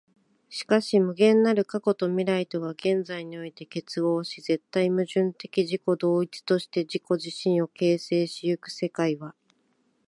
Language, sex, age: Japanese, female, 40-49